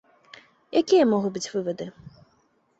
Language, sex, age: Belarusian, female, 19-29